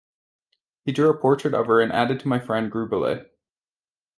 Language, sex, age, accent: English, male, 19-29, United States English